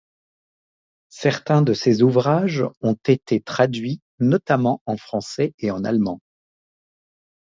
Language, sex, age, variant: French, male, 30-39, Français de métropole